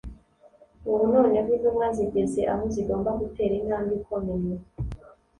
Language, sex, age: Kinyarwanda, female, 30-39